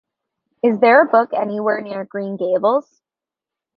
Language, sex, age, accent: English, female, 19-29, United States English